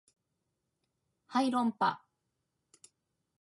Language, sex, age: Japanese, female, 40-49